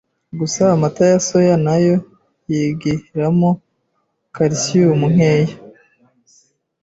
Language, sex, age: Kinyarwanda, female, 30-39